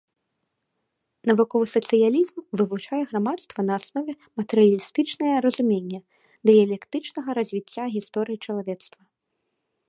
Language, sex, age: Belarusian, female, 19-29